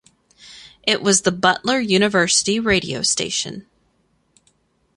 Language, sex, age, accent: English, female, 30-39, United States English